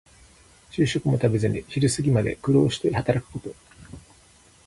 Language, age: Japanese, 60-69